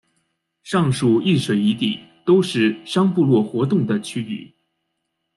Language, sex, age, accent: Chinese, male, 30-39, 出生地：北京市